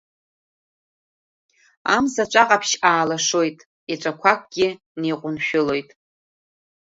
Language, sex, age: Abkhazian, female, 30-39